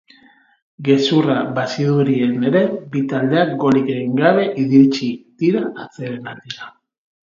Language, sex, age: Basque, male, 30-39